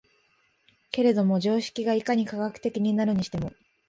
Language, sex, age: Japanese, female, 19-29